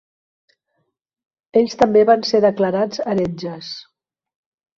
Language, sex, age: Catalan, female, 50-59